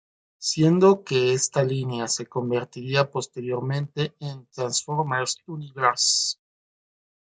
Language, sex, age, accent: Spanish, male, 40-49, México